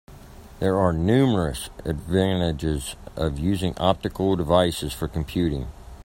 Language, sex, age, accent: English, male, 40-49, United States English